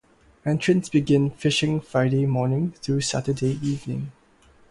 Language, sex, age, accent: English, male, 19-29, United States English; Singaporean English